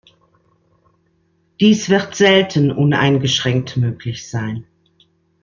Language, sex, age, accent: German, female, 40-49, Deutschland Deutsch